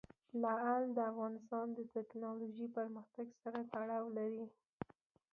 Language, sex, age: Pashto, female, under 19